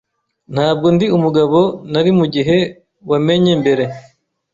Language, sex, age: Kinyarwanda, male, 19-29